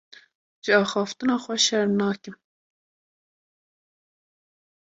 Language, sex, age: Kurdish, female, 19-29